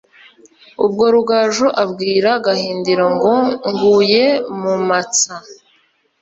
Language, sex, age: Kinyarwanda, female, 40-49